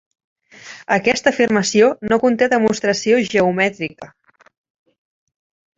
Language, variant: Catalan, Central